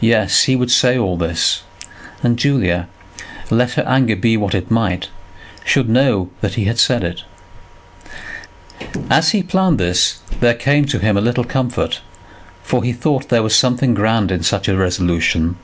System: none